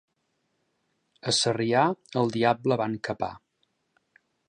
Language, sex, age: Catalan, male, 40-49